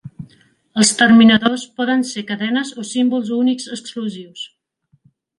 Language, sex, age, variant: Catalan, female, 40-49, Central